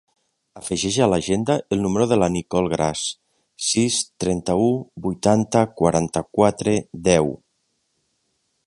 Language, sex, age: Catalan, male, 40-49